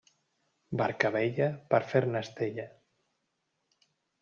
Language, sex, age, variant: Catalan, male, 30-39, Central